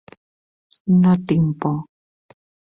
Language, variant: Catalan, Septentrional